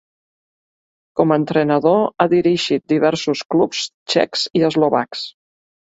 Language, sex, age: Catalan, female, 50-59